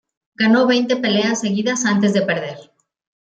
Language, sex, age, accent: Spanish, female, 40-49, México